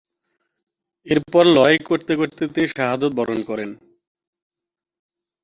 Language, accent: Bengali, Bangladeshi